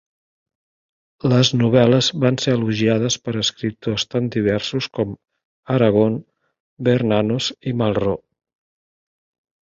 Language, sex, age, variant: Catalan, male, 60-69, Central